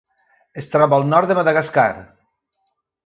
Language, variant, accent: Catalan, Valencià meridional, valencià